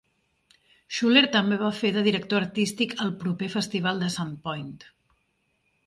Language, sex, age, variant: Catalan, female, 40-49, Central